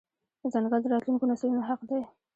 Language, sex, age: Pashto, female, 19-29